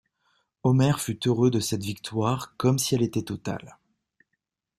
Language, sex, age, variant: French, male, 30-39, Français de métropole